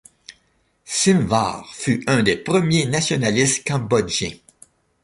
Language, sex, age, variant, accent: French, male, 60-69, Français d'Amérique du Nord, Français du Canada